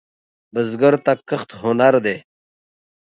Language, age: Pashto, 30-39